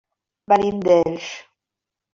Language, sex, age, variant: Catalan, female, 50-59, Central